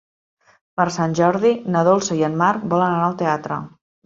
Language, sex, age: Catalan, female, 40-49